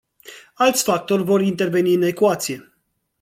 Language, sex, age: Romanian, male, 30-39